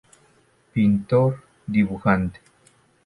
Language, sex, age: Spanish, male, 50-59